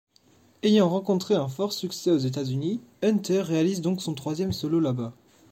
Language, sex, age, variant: French, male, under 19, Français de métropole